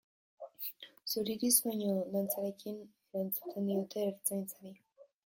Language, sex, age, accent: Basque, female, 19-29, Mendebalekoa (Araba, Bizkaia, Gipuzkoako mendebaleko herri batzuk)